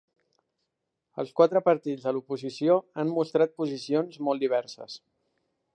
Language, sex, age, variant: Catalan, male, 19-29, Central